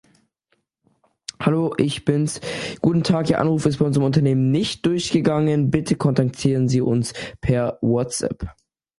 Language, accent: English, Canadian English